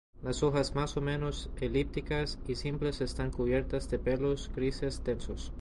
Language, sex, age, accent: Spanish, male, 19-29, Andino-Pacífico: Colombia, Perú, Ecuador, oeste de Bolivia y Venezuela andina